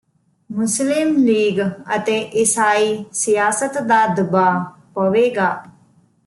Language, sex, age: Punjabi, male, 30-39